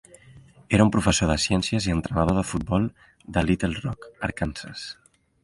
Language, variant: Catalan, Central